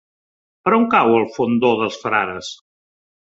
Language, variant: Catalan, Central